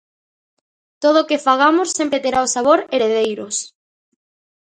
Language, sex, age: Galician, female, under 19